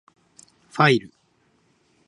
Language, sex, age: Japanese, male, 19-29